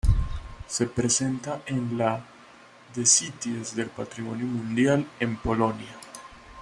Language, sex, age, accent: Spanish, male, 30-39, Andino-Pacífico: Colombia, Perú, Ecuador, oeste de Bolivia y Venezuela andina